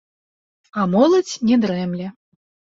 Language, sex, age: Belarusian, female, 30-39